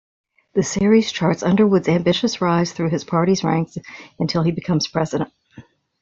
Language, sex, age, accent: English, female, 50-59, United States English